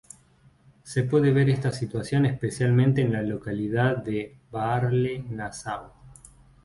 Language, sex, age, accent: Spanish, male, 30-39, Rioplatense: Argentina, Uruguay, este de Bolivia, Paraguay